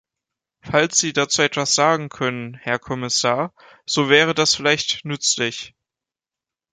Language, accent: German, Deutschland Deutsch